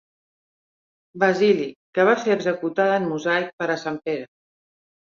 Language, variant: Catalan, Central